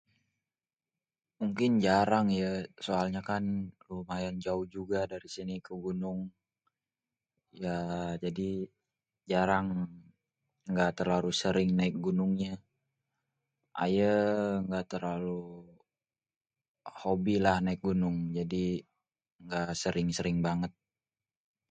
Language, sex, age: Betawi, male, 19-29